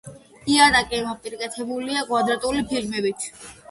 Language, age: Georgian, under 19